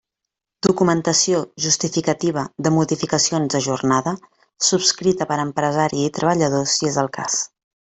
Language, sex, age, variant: Catalan, female, 30-39, Central